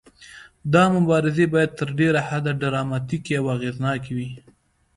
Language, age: Pashto, 19-29